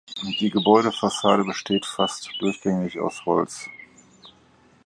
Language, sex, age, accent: German, male, 50-59, Deutschland Deutsch